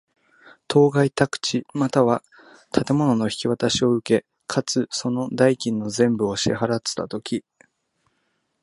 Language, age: Japanese, 19-29